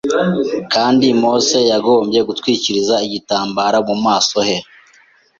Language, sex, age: Kinyarwanda, male, 19-29